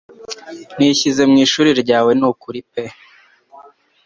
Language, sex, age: Kinyarwanda, male, 19-29